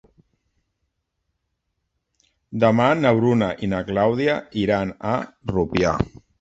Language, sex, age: Catalan, male, 50-59